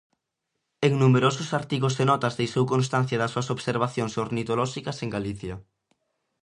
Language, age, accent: Galician, 19-29, Atlántico (seseo e gheada)